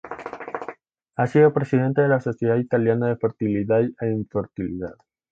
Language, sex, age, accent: Spanish, male, under 19, Andino-Pacífico: Colombia, Perú, Ecuador, oeste de Bolivia y Venezuela andina